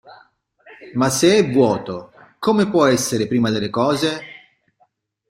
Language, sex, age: Italian, male, 40-49